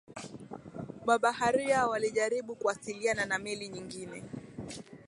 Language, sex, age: Swahili, male, 19-29